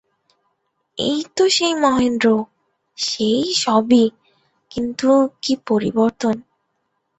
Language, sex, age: Bengali, female, 19-29